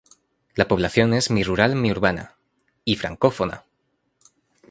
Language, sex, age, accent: Spanish, male, 19-29, España: Centro-Sur peninsular (Madrid, Toledo, Castilla-La Mancha)